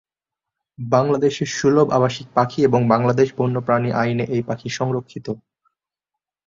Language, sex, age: Bengali, male, 19-29